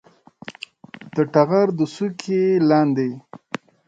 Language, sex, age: Pashto, male, 30-39